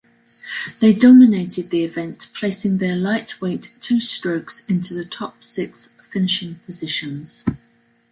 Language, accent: English, England English